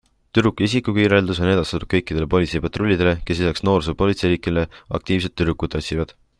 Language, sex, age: Estonian, male, 19-29